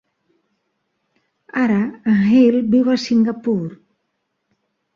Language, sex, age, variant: Catalan, female, 50-59, Central